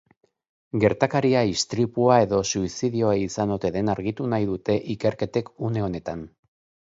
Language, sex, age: Basque, male, 40-49